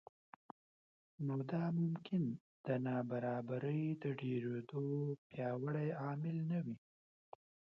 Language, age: Pashto, 19-29